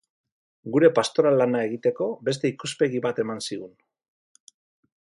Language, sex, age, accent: Basque, male, 40-49, Mendebalekoa (Araba, Bizkaia, Gipuzkoako mendebaleko herri batzuk)